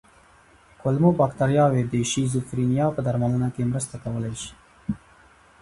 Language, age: Pashto, 19-29